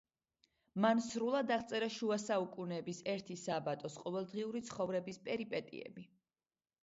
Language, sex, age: Georgian, female, 30-39